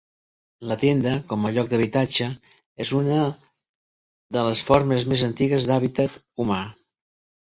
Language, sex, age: Catalan, male, 60-69